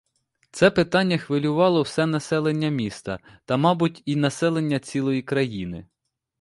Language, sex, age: Ukrainian, male, 30-39